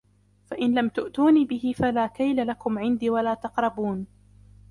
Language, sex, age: Arabic, female, under 19